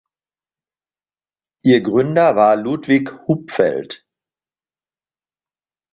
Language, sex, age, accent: German, male, 50-59, Deutschland Deutsch